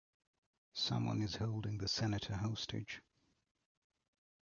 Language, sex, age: English, male, 40-49